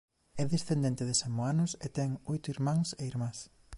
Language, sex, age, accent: Galician, male, 19-29, Central (gheada)